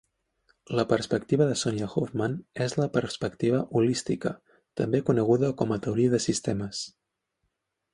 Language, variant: Catalan, Central